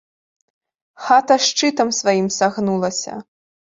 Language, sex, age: Belarusian, female, under 19